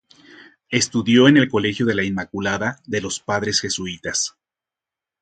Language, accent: Spanish, México